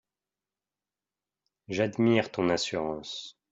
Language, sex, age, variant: French, male, 19-29, Français de métropole